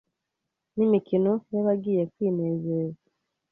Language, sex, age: Kinyarwanda, female, 30-39